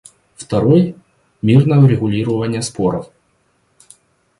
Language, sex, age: Russian, male, 30-39